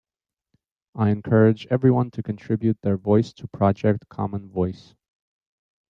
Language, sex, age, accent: English, male, 30-39, United States English